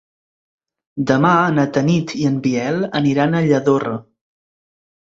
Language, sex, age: Catalan, male, 19-29